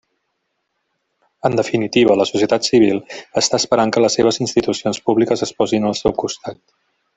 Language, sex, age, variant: Catalan, male, 40-49, Central